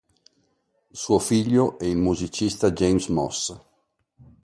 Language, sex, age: Italian, male, 50-59